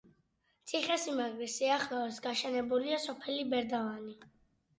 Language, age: Georgian, 40-49